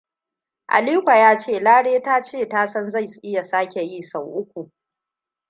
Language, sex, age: Hausa, female, 30-39